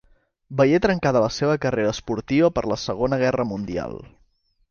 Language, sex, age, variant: Catalan, male, 19-29, Central